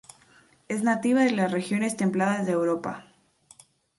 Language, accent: Spanish, México